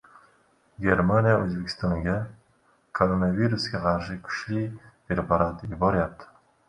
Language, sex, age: Uzbek, male, 30-39